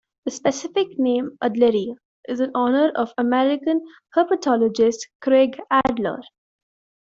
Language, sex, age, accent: English, female, 19-29, India and South Asia (India, Pakistan, Sri Lanka)